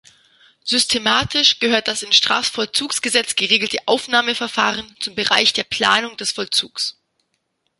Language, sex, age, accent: German, female, 30-39, Deutschland Deutsch